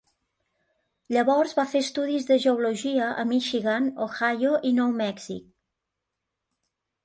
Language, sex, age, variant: Catalan, female, 40-49, Central